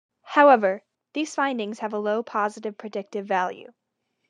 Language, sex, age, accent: English, female, under 19, United States English